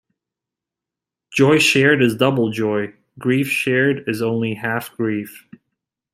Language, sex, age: English, male, 30-39